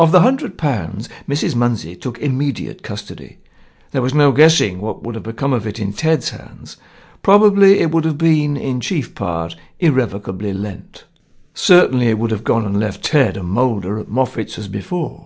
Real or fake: real